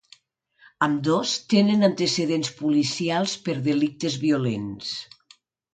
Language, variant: Catalan, Nord-Occidental